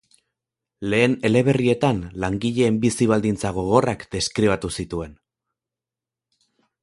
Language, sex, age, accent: Basque, male, 19-29, Mendebalekoa (Araba, Bizkaia, Gipuzkoako mendebaleko herri batzuk)